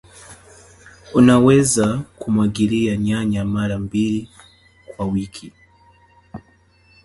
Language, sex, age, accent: English, female, 19-29, England English; Southern African (South Africa, Zimbabwe, Namibia)